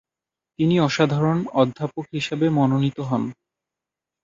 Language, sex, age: Bengali, male, 19-29